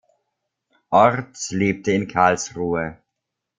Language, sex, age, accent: German, male, 30-39, Österreichisches Deutsch